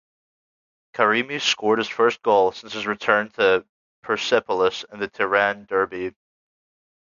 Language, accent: English, United States English; New Zealand English